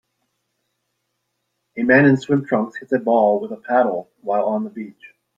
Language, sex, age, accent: English, male, 40-49, United States English